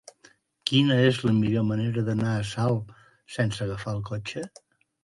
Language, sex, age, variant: Catalan, male, 70-79, Central